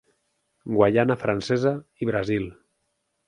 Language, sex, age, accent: Catalan, male, 19-29, valencià